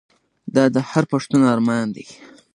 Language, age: Pashto, 19-29